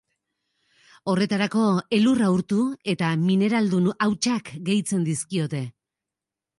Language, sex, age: Basque, female, 30-39